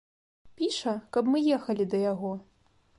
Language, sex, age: Belarusian, female, 19-29